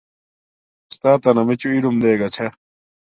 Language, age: Domaaki, 30-39